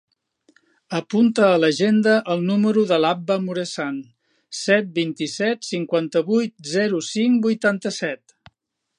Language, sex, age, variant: Catalan, male, 60-69, Central